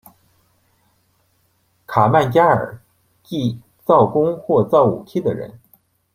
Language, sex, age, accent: Chinese, male, 40-49, 出生地：山东省